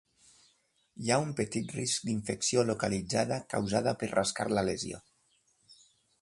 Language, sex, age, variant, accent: Catalan, male, 60-69, Valencià central, valencià